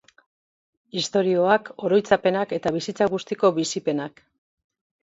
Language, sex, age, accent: Basque, female, 50-59, Mendebalekoa (Araba, Bizkaia, Gipuzkoako mendebaleko herri batzuk)